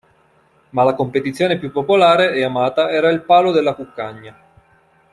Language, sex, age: Italian, male, 40-49